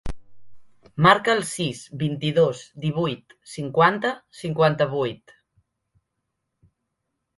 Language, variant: Catalan, Septentrional